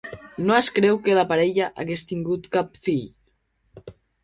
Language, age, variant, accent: Catalan, under 19, Central, central